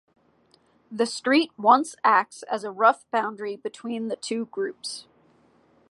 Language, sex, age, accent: English, female, 19-29, United States English